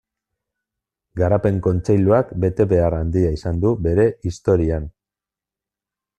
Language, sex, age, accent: Basque, male, 40-49, Mendebalekoa (Araba, Bizkaia, Gipuzkoako mendebaleko herri batzuk)